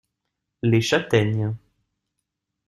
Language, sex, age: French, male, 19-29